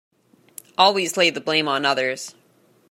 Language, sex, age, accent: English, female, 19-29, Canadian English